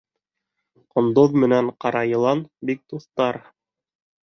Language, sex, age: Bashkir, male, 19-29